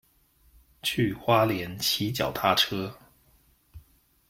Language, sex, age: Chinese, male, 30-39